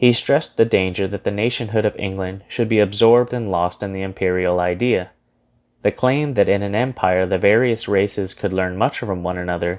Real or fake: real